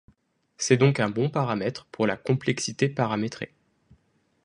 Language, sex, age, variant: French, male, 19-29, Français de métropole